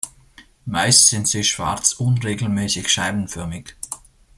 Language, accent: German, Österreichisches Deutsch